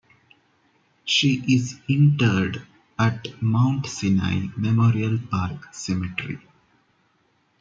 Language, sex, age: English, male, 30-39